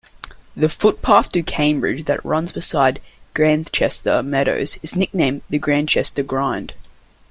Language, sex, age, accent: English, male, under 19, Australian English